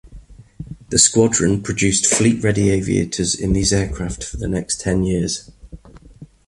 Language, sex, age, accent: English, male, 30-39, England English